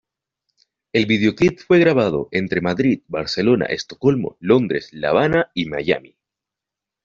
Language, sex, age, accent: Spanish, male, under 19, Andino-Pacífico: Colombia, Perú, Ecuador, oeste de Bolivia y Venezuela andina